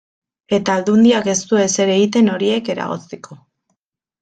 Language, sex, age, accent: Basque, female, 19-29, Mendebalekoa (Araba, Bizkaia, Gipuzkoako mendebaleko herri batzuk)